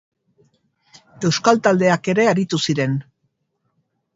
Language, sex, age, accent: Basque, female, 50-59, Erdialdekoa edo Nafarra (Gipuzkoa, Nafarroa)